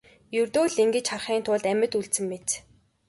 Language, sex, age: Mongolian, female, 19-29